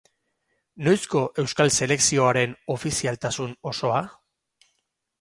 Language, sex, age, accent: Basque, male, 40-49, Mendebalekoa (Araba, Bizkaia, Gipuzkoako mendebaleko herri batzuk)